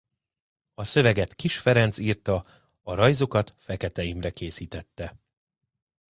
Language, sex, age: Hungarian, male, 40-49